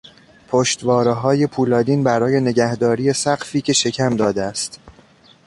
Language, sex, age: Persian, male, 30-39